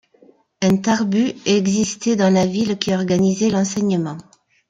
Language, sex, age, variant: French, female, 50-59, Français de métropole